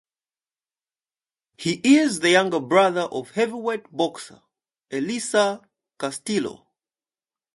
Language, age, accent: English, 19-29, United States English; England English